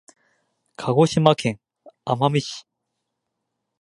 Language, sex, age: Japanese, male, 30-39